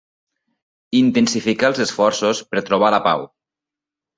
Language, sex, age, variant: Catalan, male, 40-49, Nord-Occidental